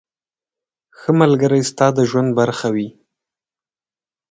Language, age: Pashto, 19-29